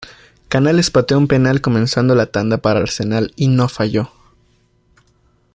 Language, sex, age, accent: Spanish, male, 19-29, México